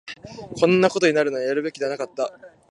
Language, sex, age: Japanese, male, 19-29